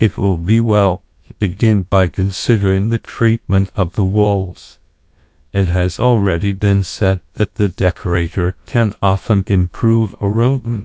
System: TTS, GlowTTS